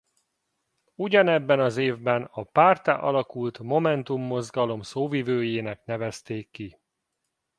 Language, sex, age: Hungarian, male, 40-49